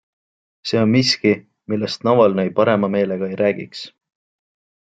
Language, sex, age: Estonian, male, 19-29